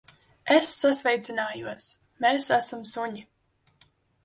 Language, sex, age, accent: Latvian, female, 19-29, Riga